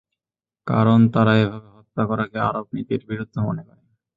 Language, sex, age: Bengali, male, 19-29